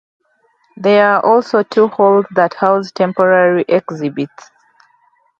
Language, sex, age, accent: English, female, 19-29, England English